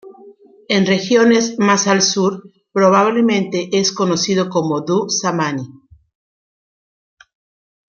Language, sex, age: Spanish, female, 50-59